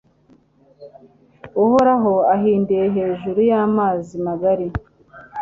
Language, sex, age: Kinyarwanda, male, 19-29